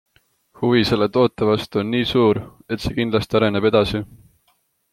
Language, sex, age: Estonian, male, 19-29